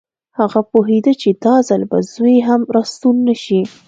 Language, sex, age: Pashto, female, 19-29